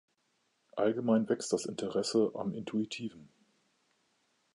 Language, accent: German, Deutschland Deutsch